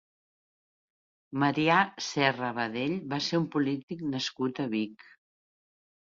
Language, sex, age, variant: Catalan, female, 60-69, Central